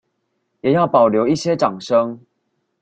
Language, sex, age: Chinese, male, 19-29